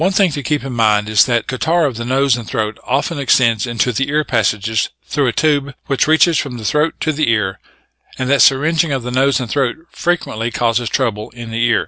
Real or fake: real